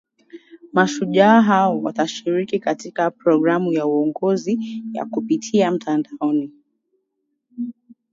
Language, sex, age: Swahili, female, 19-29